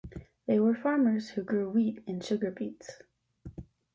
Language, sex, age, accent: English, female, 19-29, United States English